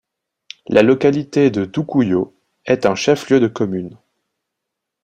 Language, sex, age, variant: French, male, 19-29, Français de métropole